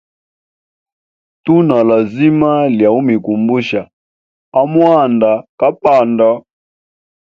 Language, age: Hemba, 30-39